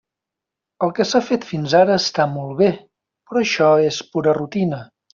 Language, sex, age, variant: Catalan, male, 40-49, Central